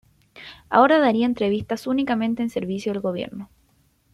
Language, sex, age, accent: Spanish, female, under 19, Chileno: Chile, Cuyo